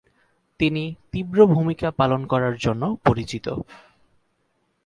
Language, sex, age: Bengali, male, 19-29